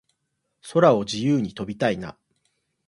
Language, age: Japanese, 19-29